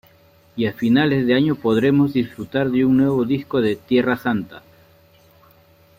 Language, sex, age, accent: Spanish, male, 40-49, Andino-Pacífico: Colombia, Perú, Ecuador, oeste de Bolivia y Venezuela andina